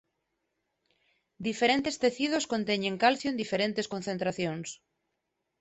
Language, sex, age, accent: Galician, female, 30-39, Normativo (estándar)